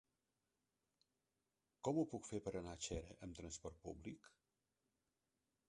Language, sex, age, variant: Catalan, male, 60-69, Central